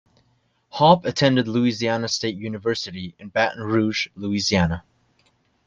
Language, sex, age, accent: English, male, under 19, United States English